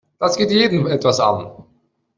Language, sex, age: German, male, under 19